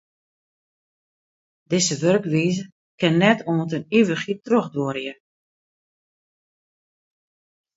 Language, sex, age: Western Frisian, female, 60-69